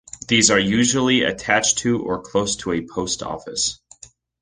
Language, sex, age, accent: English, male, 19-29, United States English